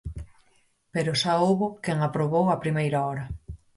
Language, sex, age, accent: Galician, female, 30-39, Normativo (estándar)